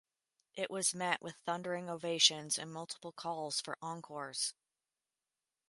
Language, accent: English, United States English